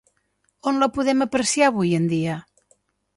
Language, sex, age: Catalan, female, 50-59